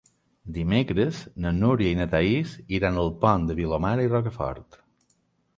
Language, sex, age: Catalan, male, 40-49